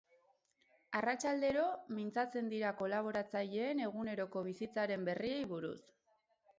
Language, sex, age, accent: Basque, female, 19-29, Mendebalekoa (Araba, Bizkaia, Gipuzkoako mendebaleko herri batzuk)